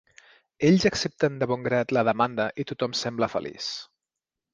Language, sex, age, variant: Catalan, male, 30-39, Central